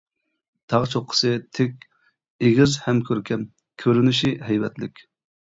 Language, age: Uyghur, 19-29